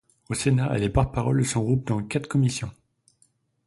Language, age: French, 30-39